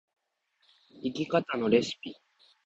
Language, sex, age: Japanese, male, 19-29